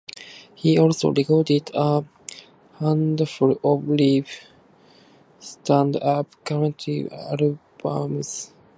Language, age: English, under 19